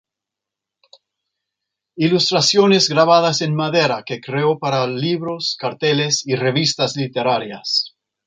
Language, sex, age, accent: Spanish, male, 50-59, América central